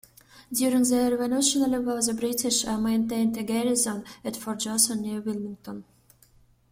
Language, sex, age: English, female, 19-29